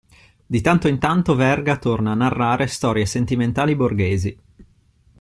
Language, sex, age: Italian, male, 30-39